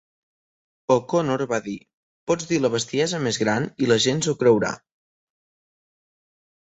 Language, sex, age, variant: Catalan, male, under 19, Septentrional